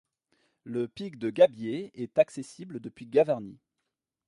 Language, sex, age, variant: French, male, 30-39, Français de métropole